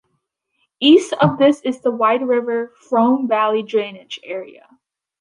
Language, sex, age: English, female, under 19